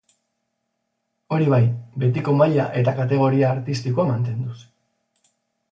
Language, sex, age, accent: Basque, male, 40-49, Mendebalekoa (Araba, Bizkaia, Gipuzkoako mendebaleko herri batzuk)